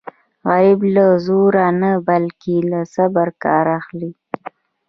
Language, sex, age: Pashto, female, 19-29